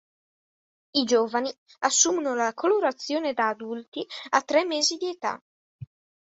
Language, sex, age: Italian, male, under 19